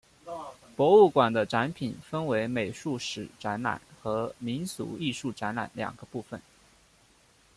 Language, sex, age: Chinese, male, 19-29